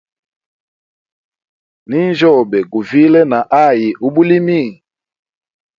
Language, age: Hemba, 40-49